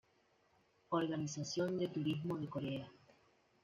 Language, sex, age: Spanish, female, 19-29